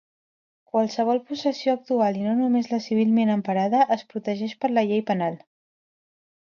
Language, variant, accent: Catalan, Central, central